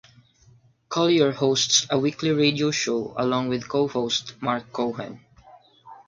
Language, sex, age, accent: English, male, 19-29, United States English; Filipino